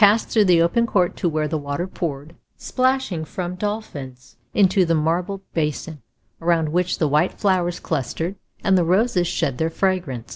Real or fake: real